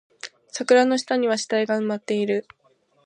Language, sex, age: Japanese, female, 19-29